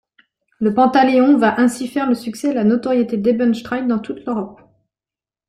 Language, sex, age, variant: French, female, 30-39, Français de métropole